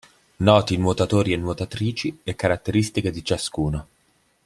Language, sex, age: Italian, male, 30-39